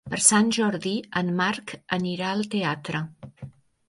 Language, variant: Catalan, Septentrional